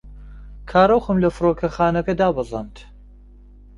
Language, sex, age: Central Kurdish, male, 19-29